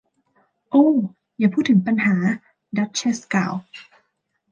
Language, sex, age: Thai, female, 19-29